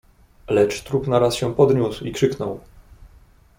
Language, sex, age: Polish, male, 19-29